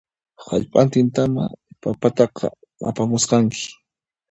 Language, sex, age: Puno Quechua, male, 30-39